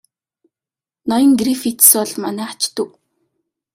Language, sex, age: Mongolian, female, 19-29